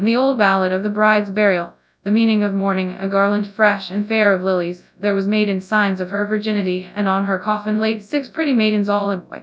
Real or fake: fake